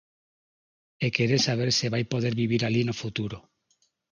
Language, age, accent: Galician, 40-49, Normativo (estándar); Neofalante